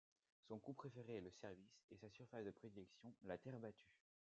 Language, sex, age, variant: French, male, under 19, Français de métropole